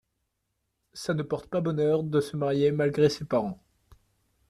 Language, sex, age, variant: French, male, 19-29, Français de métropole